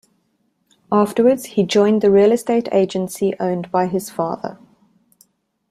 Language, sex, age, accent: English, female, 30-39, Southern African (South Africa, Zimbabwe, Namibia)